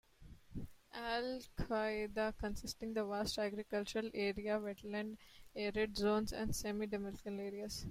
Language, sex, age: English, female, 19-29